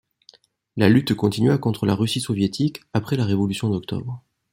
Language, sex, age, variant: French, male, 30-39, Français de métropole